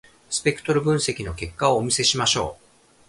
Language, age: Japanese, 40-49